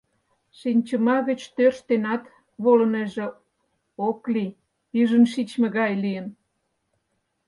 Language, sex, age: Mari, female, 60-69